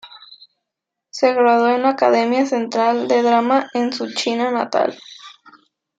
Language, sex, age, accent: Spanish, female, 19-29, México